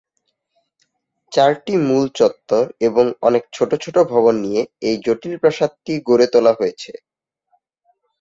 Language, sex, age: Bengali, male, 19-29